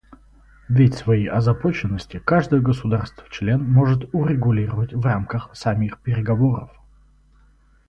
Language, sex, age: Russian, male, 19-29